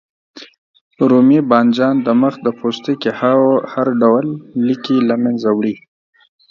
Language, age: Pashto, 30-39